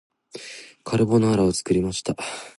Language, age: Japanese, 19-29